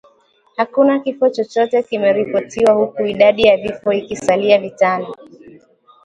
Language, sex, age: Swahili, female, 19-29